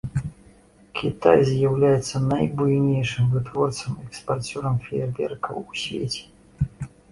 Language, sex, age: Belarusian, male, 50-59